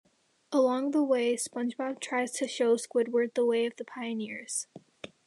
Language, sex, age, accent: English, female, under 19, United States English